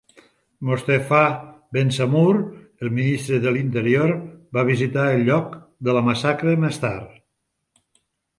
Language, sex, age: Catalan, male, 60-69